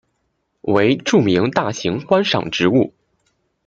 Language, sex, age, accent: Chinese, male, 19-29, 出生地：山东省